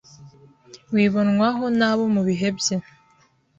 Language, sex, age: Kinyarwanda, female, 19-29